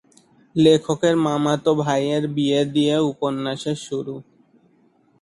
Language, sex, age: Bengali, male, 19-29